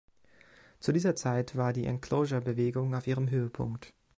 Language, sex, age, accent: German, male, 19-29, Deutschland Deutsch